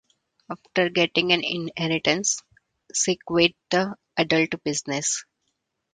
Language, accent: English, India and South Asia (India, Pakistan, Sri Lanka)